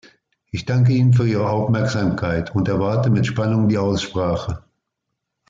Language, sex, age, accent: German, male, 60-69, Deutschland Deutsch